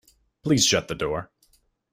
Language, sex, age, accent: English, male, 19-29, Canadian English